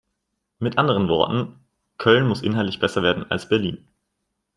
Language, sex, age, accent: German, male, 19-29, Deutschland Deutsch